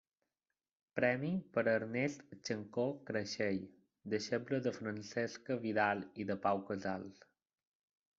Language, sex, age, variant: Catalan, male, 30-39, Balear